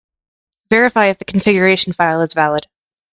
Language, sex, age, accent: English, female, 19-29, United States English